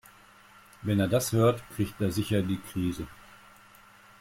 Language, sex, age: German, male, 60-69